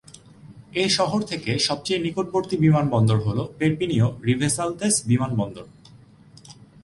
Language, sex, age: Bengali, male, 30-39